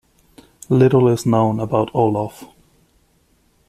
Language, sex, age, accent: English, male, 30-39, United States English